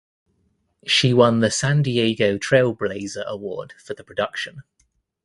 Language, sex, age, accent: English, male, 30-39, England English